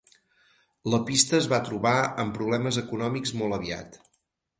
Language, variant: Catalan, Central